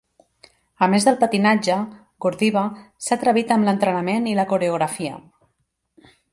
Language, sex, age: Catalan, female, 30-39